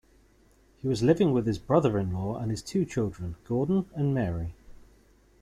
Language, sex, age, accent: English, male, 30-39, England English